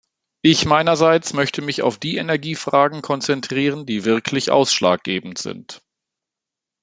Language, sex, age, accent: German, male, 40-49, Deutschland Deutsch